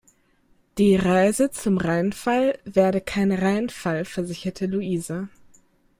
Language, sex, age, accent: German, female, 19-29, Deutschland Deutsch